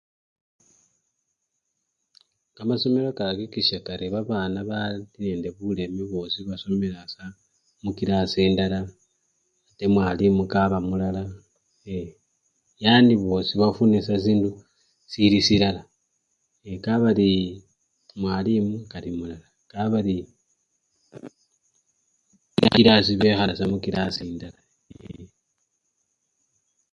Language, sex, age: Luyia, male, 19-29